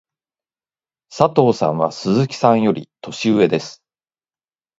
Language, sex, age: Japanese, male, 50-59